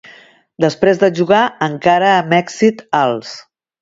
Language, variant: Catalan, Septentrional